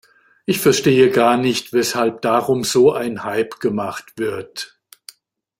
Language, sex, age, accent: German, male, 60-69, Deutschland Deutsch